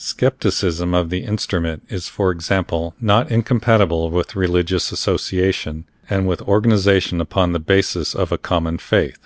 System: none